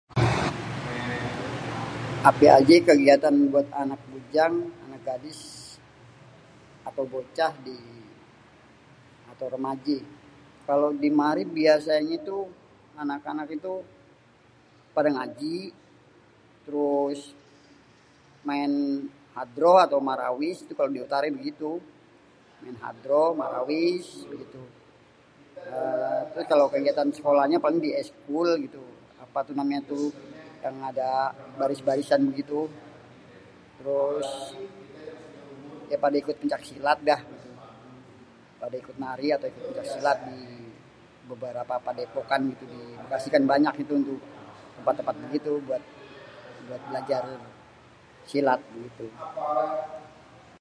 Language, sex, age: Betawi, male, 40-49